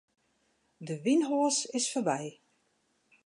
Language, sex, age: Western Frisian, female, 60-69